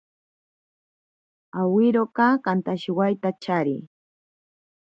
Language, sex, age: Ashéninka Perené, female, 30-39